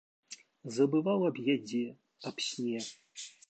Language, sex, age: Belarusian, male, 40-49